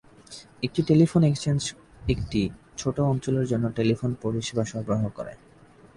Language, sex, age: Bengali, male, 19-29